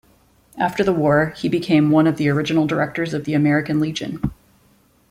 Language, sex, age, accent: English, female, 40-49, United States English